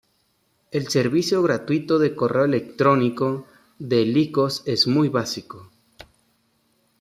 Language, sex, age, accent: Spanish, male, 19-29, México